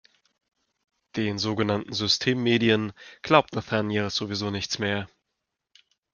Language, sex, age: German, male, 40-49